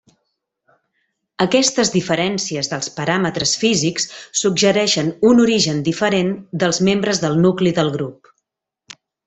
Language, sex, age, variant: Catalan, female, 40-49, Central